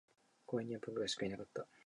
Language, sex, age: Japanese, male, 19-29